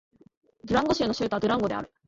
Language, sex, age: Japanese, female, under 19